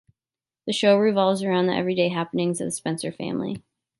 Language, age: English, 19-29